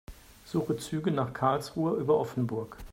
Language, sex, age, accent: German, male, 50-59, Deutschland Deutsch